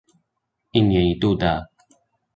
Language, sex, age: Chinese, male, under 19